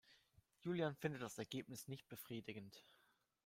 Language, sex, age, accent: German, male, 19-29, Deutschland Deutsch